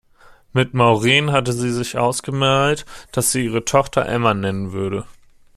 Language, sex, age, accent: German, male, 19-29, Deutschland Deutsch